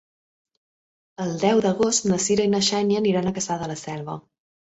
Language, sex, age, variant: Catalan, female, 19-29, Central